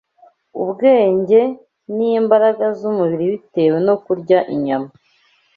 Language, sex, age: Kinyarwanda, female, 19-29